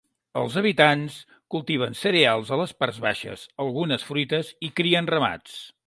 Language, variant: Catalan, Central